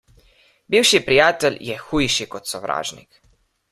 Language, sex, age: Slovenian, male, under 19